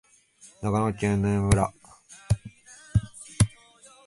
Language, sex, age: Japanese, male, 19-29